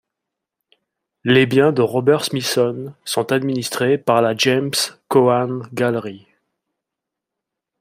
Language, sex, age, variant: French, male, 40-49, Français de métropole